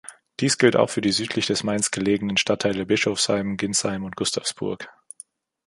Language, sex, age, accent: German, male, 19-29, Deutschland Deutsch